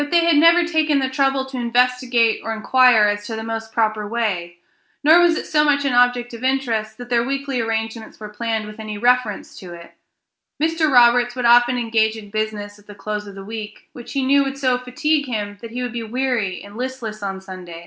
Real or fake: real